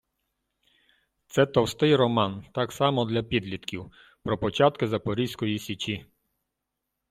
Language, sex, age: Ukrainian, male, 30-39